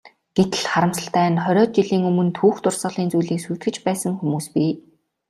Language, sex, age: Mongolian, female, 19-29